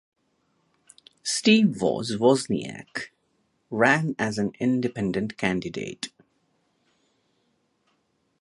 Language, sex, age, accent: English, male, 30-39, India and South Asia (India, Pakistan, Sri Lanka)